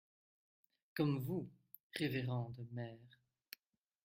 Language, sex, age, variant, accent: French, male, 19-29, Français d'Europe, Français de Belgique